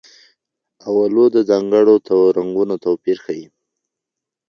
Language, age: Pashto, 19-29